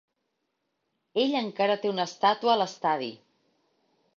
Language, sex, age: Catalan, female, 40-49